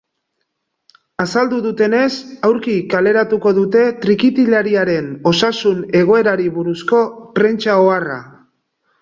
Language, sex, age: Basque, male, 40-49